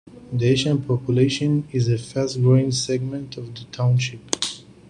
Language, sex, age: English, male, 30-39